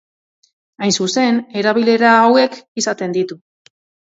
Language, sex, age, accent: Basque, female, 40-49, Mendebalekoa (Araba, Bizkaia, Gipuzkoako mendebaleko herri batzuk)